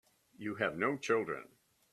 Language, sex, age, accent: English, male, 70-79, United States English